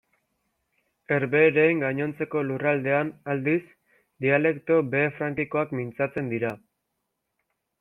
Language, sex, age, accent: Basque, male, under 19, Mendebalekoa (Araba, Bizkaia, Gipuzkoako mendebaleko herri batzuk)